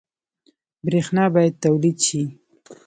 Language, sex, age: Pashto, female, 19-29